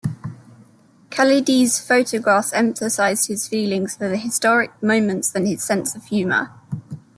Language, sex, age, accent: English, female, 19-29, England English